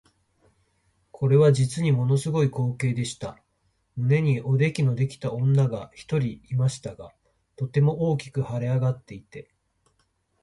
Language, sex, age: Japanese, male, 40-49